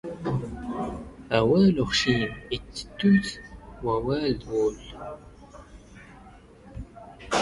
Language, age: Standard Moroccan Tamazight, 19-29